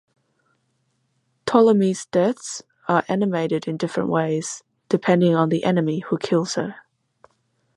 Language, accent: English, Australian English